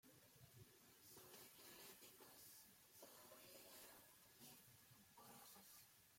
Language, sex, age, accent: Spanish, female, 30-39, Caribe: Cuba, Venezuela, Puerto Rico, República Dominicana, Panamá, Colombia caribeña, México caribeño, Costa del golfo de México